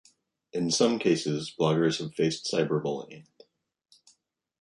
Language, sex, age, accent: English, male, 40-49, United States English